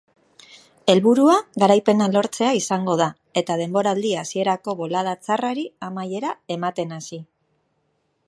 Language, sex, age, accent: Basque, female, 40-49, Mendebalekoa (Araba, Bizkaia, Gipuzkoako mendebaleko herri batzuk)